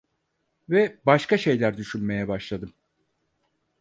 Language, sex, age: Turkish, male, 50-59